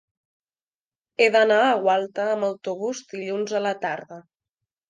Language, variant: Catalan, Nord-Occidental